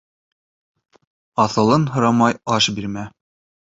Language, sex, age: Bashkir, male, 19-29